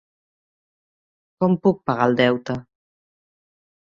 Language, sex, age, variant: Catalan, female, 50-59, Central